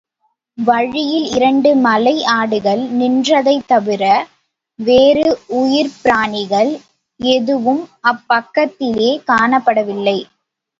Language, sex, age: Tamil, female, under 19